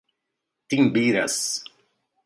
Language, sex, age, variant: Portuguese, male, 30-39, Portuguese (Brasil)